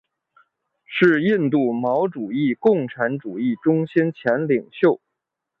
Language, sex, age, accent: Chinese, male, 30-39, 出生地：北京市